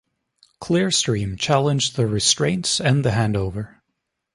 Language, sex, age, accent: English, male, 19-29, United States English